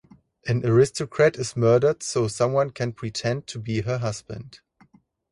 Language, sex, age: English, male, 19-29